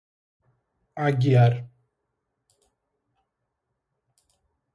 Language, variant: Portuguese, Portuguese (Brasil)